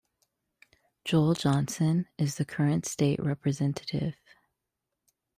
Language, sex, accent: English, female, United States English